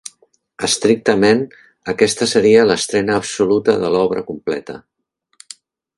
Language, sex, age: Catalan, male, 60-69